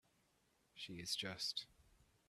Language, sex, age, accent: English, male, 19-29, Irish English